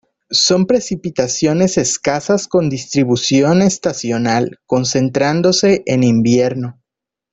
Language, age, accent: Spanish, 30-39, México